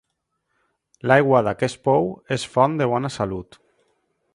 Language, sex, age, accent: Catalan, male, 30-39, valencià